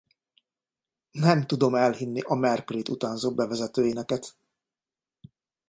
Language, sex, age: Hungarian, male, 50-59